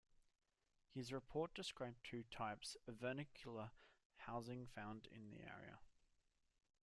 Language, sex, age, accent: English, male, 19-29, Australian English